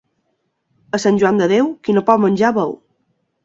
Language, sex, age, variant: Catalan, female, 19-29, Balear